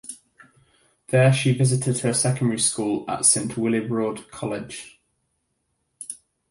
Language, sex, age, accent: English, male, 19-29, England English